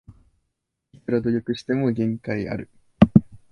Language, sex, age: Japanese, male, 19-29